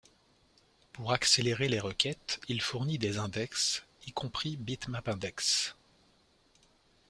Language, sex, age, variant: French, male, 40-49, Français de métropole